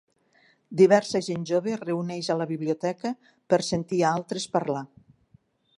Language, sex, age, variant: Catalan, female, 60-69, Nord-Occidental